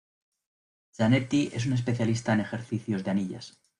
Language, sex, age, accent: Spanish, male, 30-39, España: Centro-Sur peninsular (Madrid, Toledo, Castilla-La Mancha)